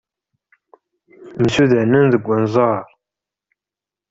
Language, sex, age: Kabyle, male, 19-29